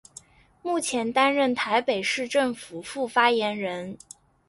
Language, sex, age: Chinese, female, 19-29